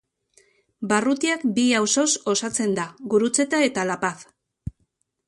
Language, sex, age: Basque, female, 50-59